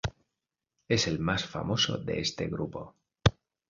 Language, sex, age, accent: Spanish, male, 30-39, España: Centro-Sur peninsular (Madrid, Toledo, Castilla-La Mancha)